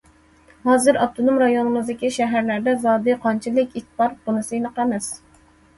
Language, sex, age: Uyghur, female, 30-39